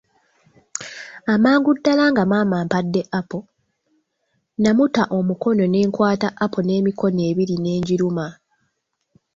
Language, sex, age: Ganda, female, 19-29